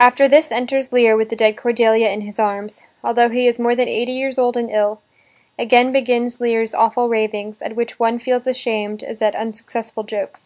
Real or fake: real